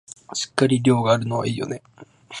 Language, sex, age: Japanese, male, 19-29